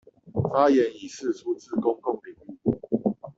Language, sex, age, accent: Chinese, male, 30-39, 出生地：新北市